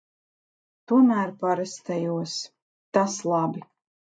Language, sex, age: Latvian, female, 30-39